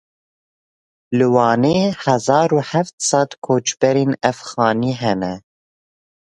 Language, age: Kurdish, 19-29